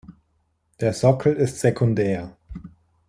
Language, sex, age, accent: German, male, 30-39, Deutschland Deutsch